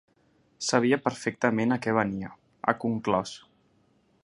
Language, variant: Catalan, Central